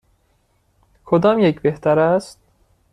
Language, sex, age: Persian, male, 19-29